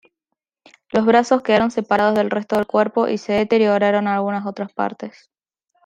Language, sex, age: Spanish, female, 19-29